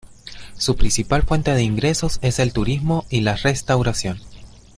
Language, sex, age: Spanish, male, 30-39